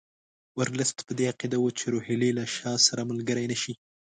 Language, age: Pashto, 19-29